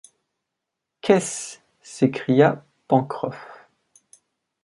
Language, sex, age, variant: French, male, 19-29, Français de métropole